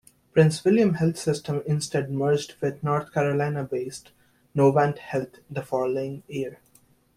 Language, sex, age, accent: English, male, 19-29, United States English